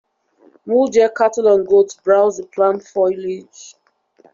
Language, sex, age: English, female, 30-39